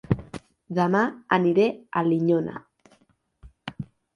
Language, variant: Catalan, Central